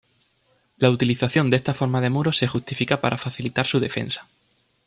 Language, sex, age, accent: Spanish, male, 19-29, España: Sur peninsular (Andalucia, Extremadura, Murcia)